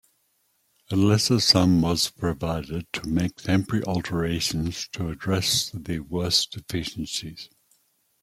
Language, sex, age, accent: English, male, 60-69, Australian English